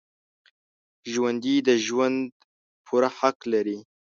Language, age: Pashto, under 19